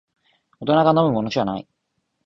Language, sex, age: Japanese, male, 19-29